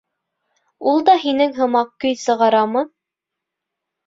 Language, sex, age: Bashkir, female, 19-29